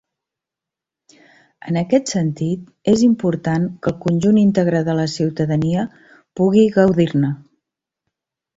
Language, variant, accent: Catalan, Central, Barceloní